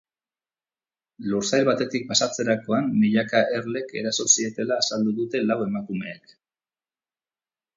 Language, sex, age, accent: Basque, male, 40-49, Mendebalekoa (Araba, Bizkaia, Gipuzkoako mendebaleko herri batzuk)